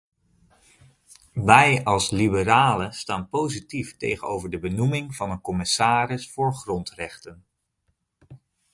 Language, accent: Dutch, Nederlands Nederlands